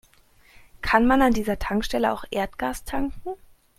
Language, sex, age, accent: German, male, 40-49, Deutschland Deutsch